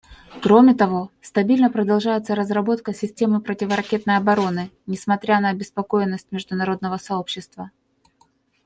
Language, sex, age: Russian, female, 40-49